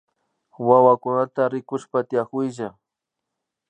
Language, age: Imbabura Highland Quichua, 30-39